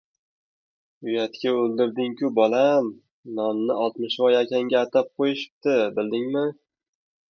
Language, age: Uzbek, 19-29